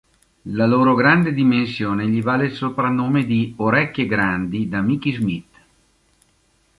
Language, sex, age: Italian, male, 50-59